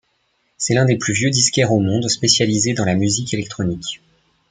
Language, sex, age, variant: French, male, 19-29, Français de métropole